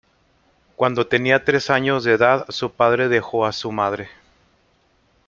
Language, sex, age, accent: Spanish, male, 40-49, México